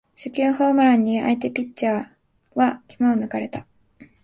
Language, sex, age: Japanese, female, 19-29